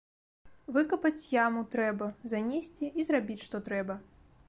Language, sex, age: Belarusian, female, 19-29